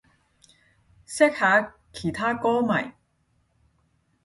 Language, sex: Cantonese, female